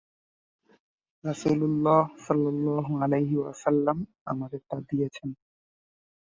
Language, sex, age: Bengali, male, 19-29